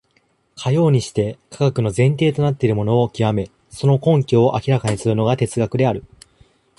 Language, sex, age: Japanese, male, 19-29